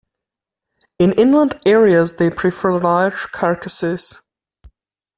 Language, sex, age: English, male, 19-29